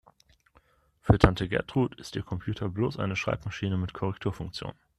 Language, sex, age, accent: German, male, 19-29, Deutschland Deutsch